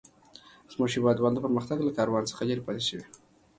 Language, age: Pashto, 19-29